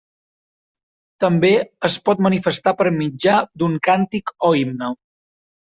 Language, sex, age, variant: Catalan, male, 19-29, Central